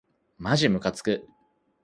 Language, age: Japanese, 30-39